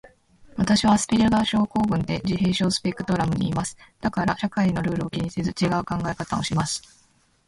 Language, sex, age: Japanese, female, 19-29